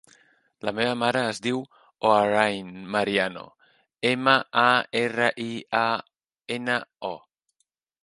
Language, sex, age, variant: Catalan, male, 40-49, Central